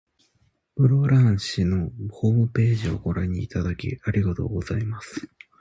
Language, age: Japanese, 19-29